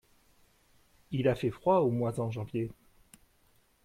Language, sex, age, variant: French, male, 30-39, Français de métropole